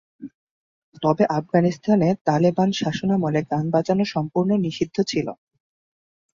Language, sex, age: Bengali, male, 19-29